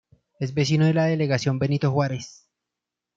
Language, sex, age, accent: Spanish, male, 19-29, Andino-Pacífico: Colombia, Perú, Ecuador, oeste de Bolivia y Venezuela andina